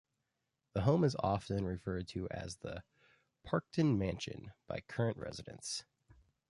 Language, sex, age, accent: English, male, 30-39, United States English